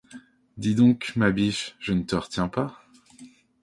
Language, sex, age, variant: French, male, 19-29, Français de métropole